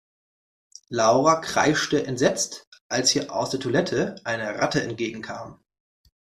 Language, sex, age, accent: German, male, 40-49, Deutschland Deutsch